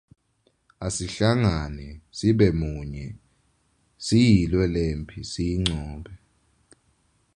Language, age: Swati, 19-29